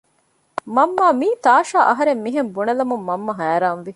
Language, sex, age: Divehi, female, 40-49